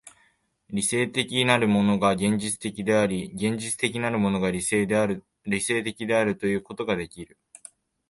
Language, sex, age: Japanese, male, under 19